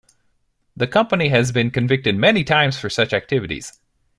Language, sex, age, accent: English, male, 19-29, United States English